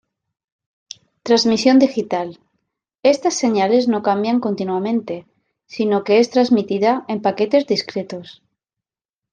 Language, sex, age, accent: Spanish, female, 40-49, España: Centro-Sur peninsular (Madrid, Toledo, Castilla-La Mancha)